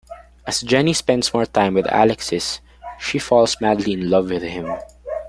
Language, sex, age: English, male, 19-29